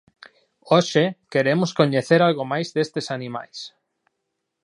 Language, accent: Galician, Normativo (estándar)